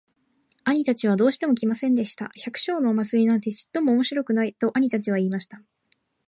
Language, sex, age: Japanese, female, 19-29